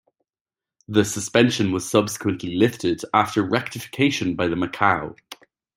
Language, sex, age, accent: English, male, 19-29, Irish English